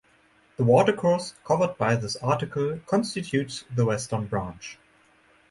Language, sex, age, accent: English, male, 19-29, German Accent